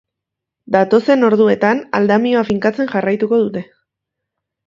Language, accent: Basque, Erdialdekoa edo Nafarra (Gipuzkoa, Nafarroa)